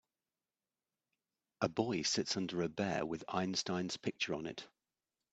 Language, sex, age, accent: English, male, 50-59, England English